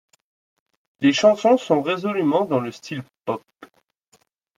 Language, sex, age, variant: French, male, 19-29, Français de métropole